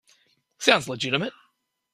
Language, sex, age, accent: English, male, 40-49, Australian English